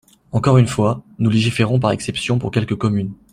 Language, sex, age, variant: French, male, 19-29, Français de métropole